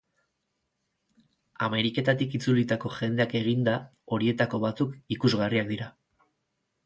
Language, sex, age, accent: Basque, male, 30-39, Erdialdekoa edo Nafarra (Gipuzkoa, Nafarroa)